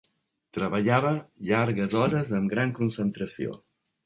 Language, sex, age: Catalan, male, 50-59